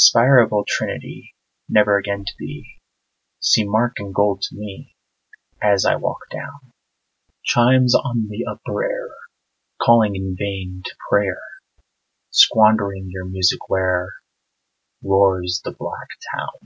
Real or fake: real